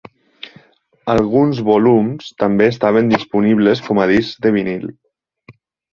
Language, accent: Catalan, valencià